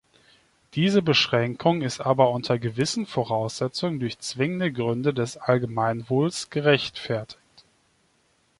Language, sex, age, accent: German, male, 30-39, Deutschland Deutsch